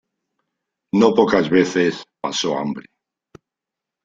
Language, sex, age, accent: Spanish, male, 60-69, España: Centro-Sur peninsular (Madrid, Toledo, Castilla-La Mancha)